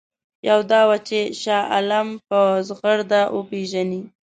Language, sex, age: Pashto, female, 19-29